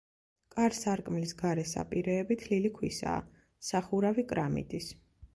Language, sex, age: Georgian, female, 30-39